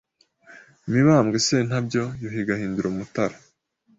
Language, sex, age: Kinyarwanda, male, 19-29